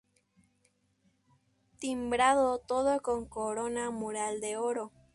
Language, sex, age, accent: Spanish, female, under 19, México